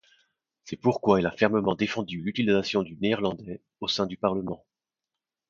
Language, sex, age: French, male, 30-39